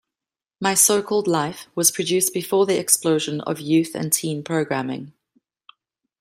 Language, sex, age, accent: English, female, 30-39, Southern African (South Africa, Zimbabwe, Namibia)